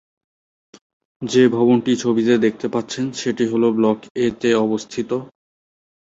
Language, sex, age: Bengali, male, 30-39